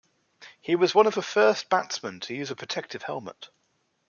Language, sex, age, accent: English, male, 19-29, England English